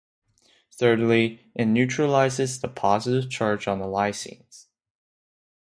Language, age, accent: English, under 19, Canadian English